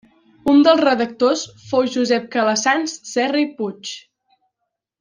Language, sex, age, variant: Catalan, female, under 19, Central